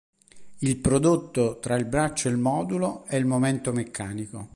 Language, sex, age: Italian, male, 60-69